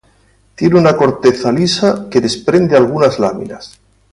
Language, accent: Spanish, España: Sur peninsular (Andalucia, Extremadura, Murcia)